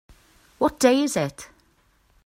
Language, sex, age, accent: English, female, 30-39, England English